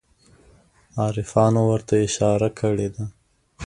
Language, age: Pashto, 19-29